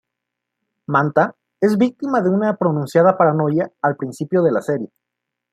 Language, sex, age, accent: Spanish, male, 19-29, México